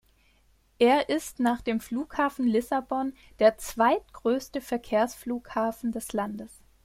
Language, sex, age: German, female, 30-39